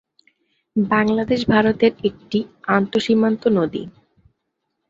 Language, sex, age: Bengali, female, 19-29